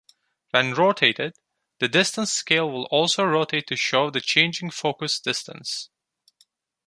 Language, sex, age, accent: English, male, 19-29, United States English